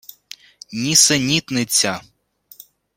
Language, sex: Ukrainian, male